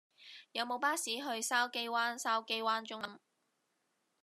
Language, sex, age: Cantonese, female, 30-39